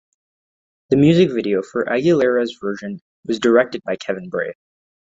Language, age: English, under 19